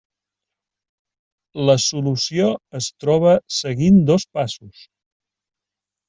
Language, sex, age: Catalan, male, 40-49